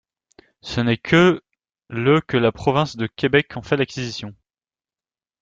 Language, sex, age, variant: French, male, 19-29, Français de métropole